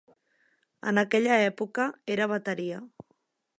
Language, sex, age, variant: Catalan, female, 30-39, Central